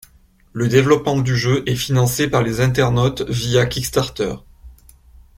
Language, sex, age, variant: French, male, 19-29, Français de métropole